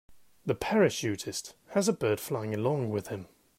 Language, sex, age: English, male, 19-29